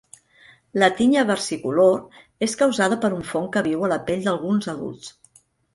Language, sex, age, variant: Catalan, female, 50-59, Central